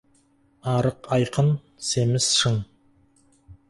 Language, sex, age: Kazakh, male, 19-29